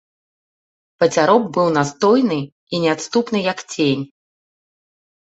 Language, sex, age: Belarusian, female, 30-39